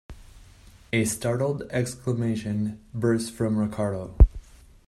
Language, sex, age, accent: English, male, 19-29, United States English